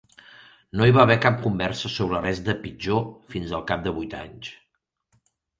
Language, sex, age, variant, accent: Catalan, male, 40-49, Central, tarragoní